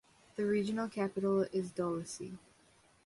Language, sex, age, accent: English, female, under 19, United States English